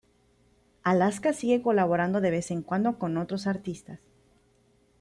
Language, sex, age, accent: Spanish, female, 30-39, Caribe: Cuba, Venezuela, Puerto Rico, República Dominicana, Panamá, Colombia caribeña, México caribeño, Costa del golfo de México